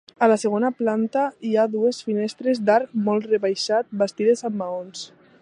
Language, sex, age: Catalan, female, under 19